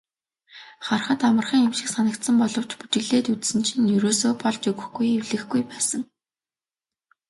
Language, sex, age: Mongolian, female, 19-29